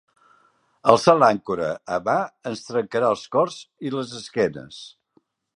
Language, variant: Catalan, Central